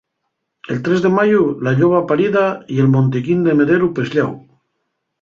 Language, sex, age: Asturian, male, 50-59